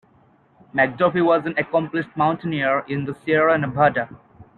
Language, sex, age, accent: English, male, 19-29, England English